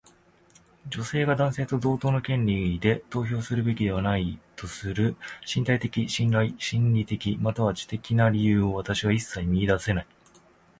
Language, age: Japanese, 30-39